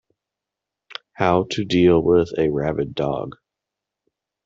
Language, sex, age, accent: English, male, 30-39, United States English